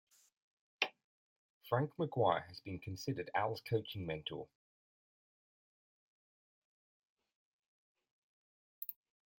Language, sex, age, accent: English, male, 40-49, England English